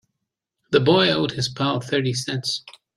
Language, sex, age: English, male, 40-49